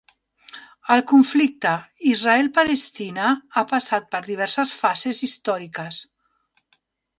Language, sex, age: Catalan, female, 50-59